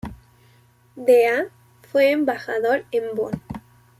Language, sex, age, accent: Spanish, female, 19-29, México